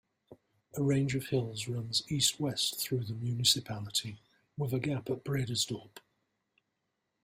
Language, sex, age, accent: English, male, 50-59, England English